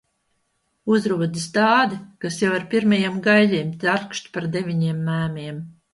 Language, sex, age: Latvian, female, 60-69